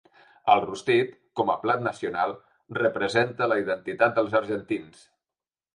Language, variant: Catalan, Central